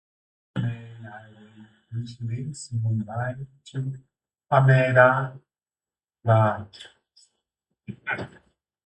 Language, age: English, 40-49